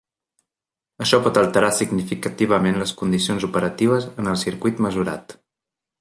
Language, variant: Catalan, Central